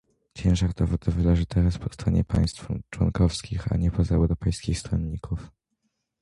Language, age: Polish, under 19